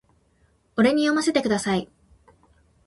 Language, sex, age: Japanese, female, 19-29